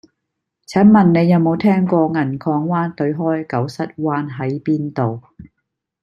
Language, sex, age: Cantonese, female, 60-69